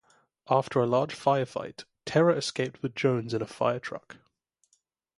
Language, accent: English, England English; India and South Asia (India, Pakistan, Sri Lanka)